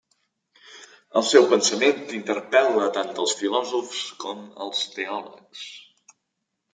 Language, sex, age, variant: Catalan, male, 19-29, Balear